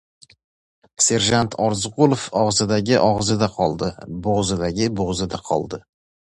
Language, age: Uzbek, 19-29